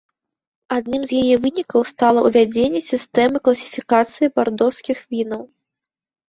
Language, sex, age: Belarusian, female, 19-29